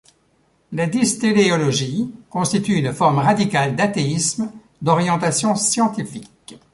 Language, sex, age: French, male, 70-79